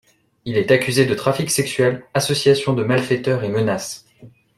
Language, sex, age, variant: French, male, 19-29, Français de métropole